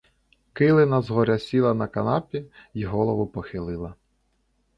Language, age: Ukrainian, 30-39